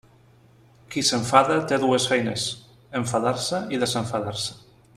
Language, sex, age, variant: Catalan, male, 40-49, Central